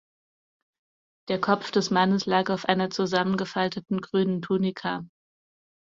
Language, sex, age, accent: German, female, 40-49, Deutschland Deutsch